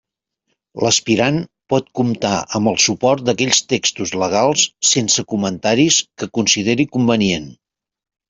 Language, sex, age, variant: Catalan, male, 50-59, Central